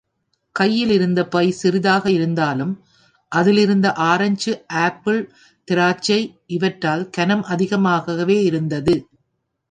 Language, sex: Tamil, female